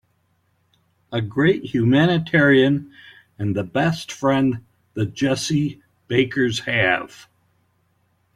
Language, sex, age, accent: English, male, 60-69, United States English